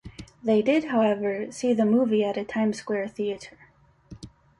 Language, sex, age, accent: English, female, 19-29, United States English